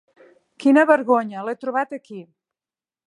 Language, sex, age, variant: Catalan, female, 50-59, Nord-Occidental